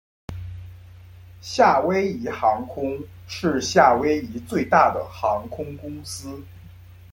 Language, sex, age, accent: Chinese, male, 19-29, 出生地：天津市